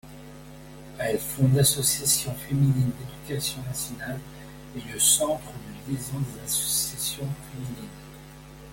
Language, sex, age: French, male, 40-49